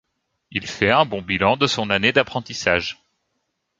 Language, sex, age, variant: French, male, 19-29, Français de métropole